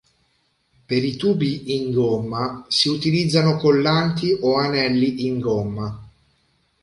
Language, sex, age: Italian, male, 40-49